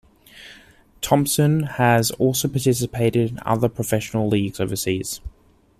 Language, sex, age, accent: English, male, 19-29, Australian English